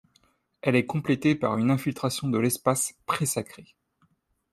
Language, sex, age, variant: French, male, 19-29, Français de métropole